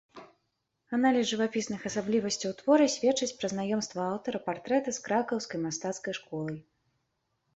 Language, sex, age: Belarusian, female, 19-29